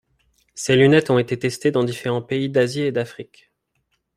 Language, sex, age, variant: French, male, 30-39, Français de métropole